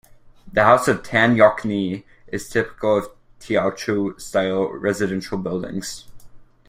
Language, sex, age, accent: English, male, under 19, United States English